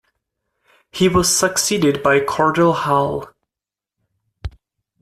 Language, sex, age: English, male, 19-29